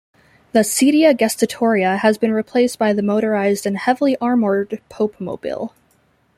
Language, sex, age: English, female, 30-39